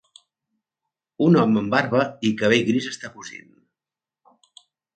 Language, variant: Catalan, Central